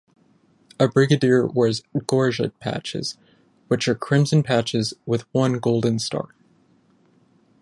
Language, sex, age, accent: English, male, 19-29, United States English